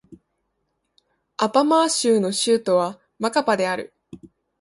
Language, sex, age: Japanese, female, 19-29